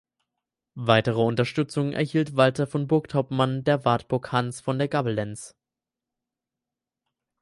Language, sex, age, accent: German, male, 19-29, Deutschland Deutsch